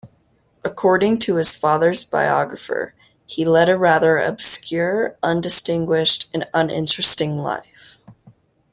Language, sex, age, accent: English, female, 19-29, United States English